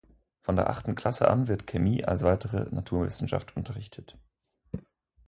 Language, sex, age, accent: German, male, 19-29, Schweizerdeutsch